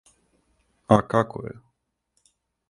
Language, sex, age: Serbian, male, 30-39